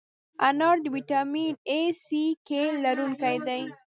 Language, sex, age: Pashto, female, 19-29